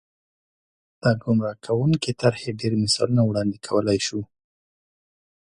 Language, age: Pashto, 30-39